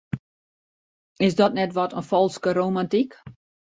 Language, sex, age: Western Frisian, female, 50-59